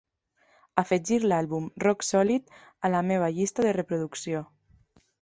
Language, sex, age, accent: Catalan, female, 19-29, valencià